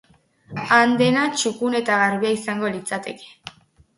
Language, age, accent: Basque, under 19, Mendebalekoa (Araba, Bizkaia, Gipuzkoako mendebaleko herri batzuk)